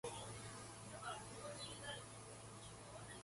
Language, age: English, 19-29